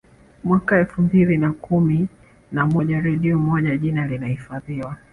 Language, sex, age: Swahili, female, 30-39